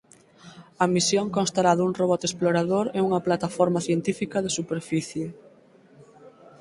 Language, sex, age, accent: Galician, female, 19-29, Atlántico (seseo e gheada)